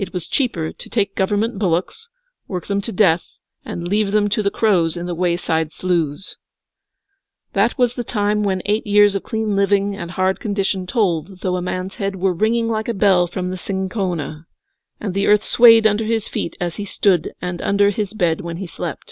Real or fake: real